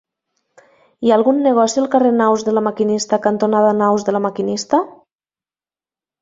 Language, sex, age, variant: Catalan, female, 19-29, Nord-Occidental